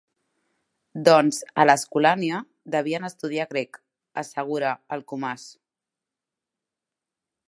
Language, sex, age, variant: Catalan, female, 30-39, Central